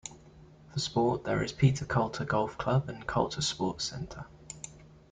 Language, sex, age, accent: English, male, 19-29, England English